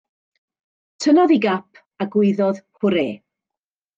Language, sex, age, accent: Welsh, female, 50-59, Y Deyrnas Unedig Cymraeg